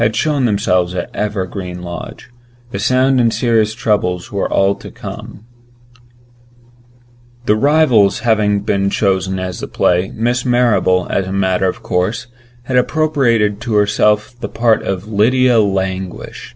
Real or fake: real